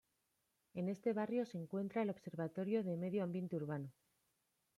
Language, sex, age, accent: Spanish, female, 30-39, España: Norte peninsular (Asturias, Castilla y León, Cantabria, País Vasco, Navarra, Aragón, La Rioja, Guadalajara, Cuenca)